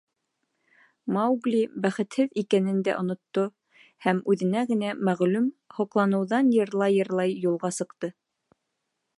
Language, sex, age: Bashkir, female, 19-29